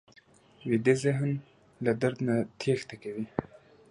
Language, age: Pashto, 19-29